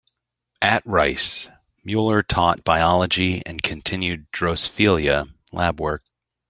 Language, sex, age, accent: English, male, 30-39, United States English